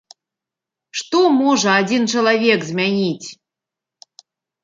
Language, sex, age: Belarusian, female, 40-49